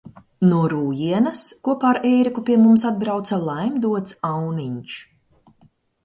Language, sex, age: Latvian, female, 40-49